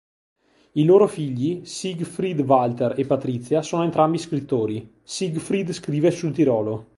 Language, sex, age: Italian, male, 30-39